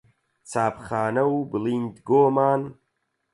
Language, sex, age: Central Kurdish, male, 30-39